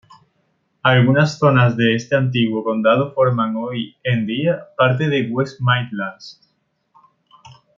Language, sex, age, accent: Spanish, male, under 19, España: Sur peninsular (Andalucia, Extremadura, Murcia)